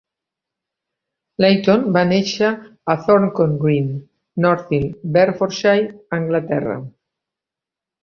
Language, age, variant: Catalan, 60-69, Central